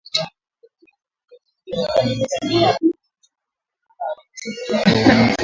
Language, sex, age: Swahili, male, 19-29